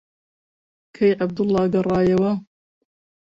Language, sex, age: Central Kurdish, female, 50-59